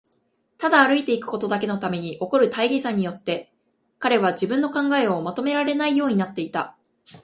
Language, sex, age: Japanese, female, 19-29